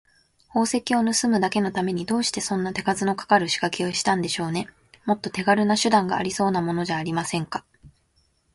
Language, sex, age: Japanese, female, 19-29